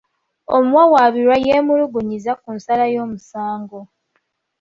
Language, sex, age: Ganda, female, 19-29